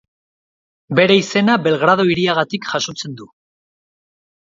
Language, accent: Basque, Erdialdekoa edo Nafarra (Gipuzkoa, Nafarroa)